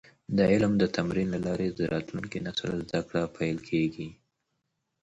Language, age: Pashto, 30-39